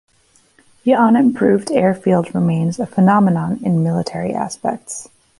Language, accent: English, United States English